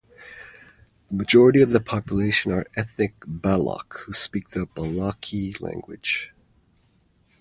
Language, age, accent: English, 40-49, United States English